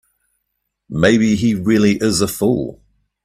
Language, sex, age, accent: English, male, 40-49, New Zealand English